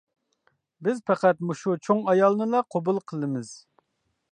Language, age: Uyghur, 40-49